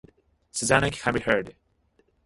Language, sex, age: English, male, 19-29